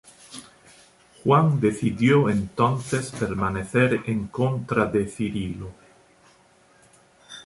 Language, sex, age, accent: Spanish, male, 40-49, España: Sur peninsular (Andalucia, Extremadura, Murcia)